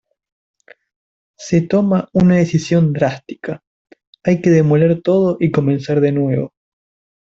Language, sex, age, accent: Spanish, male, under 19, Rioplatense: Argentina, Uruguay, este de Bolivia, Paraguay